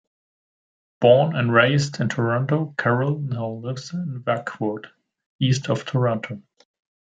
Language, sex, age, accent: English, male, 19-29, England English